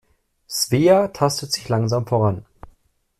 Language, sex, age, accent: German, male, 19-29, Deutschland Deutsch